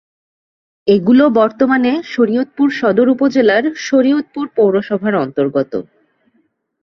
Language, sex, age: Bengali, female, 30-39